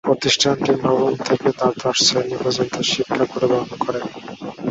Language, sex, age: Bengali, male, 19-29